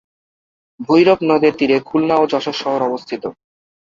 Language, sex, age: Bengali, male, under 19